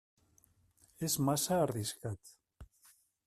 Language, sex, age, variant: Catalan, male, 50-59, Nord-Occidental